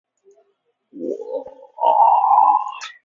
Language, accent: English, Filipino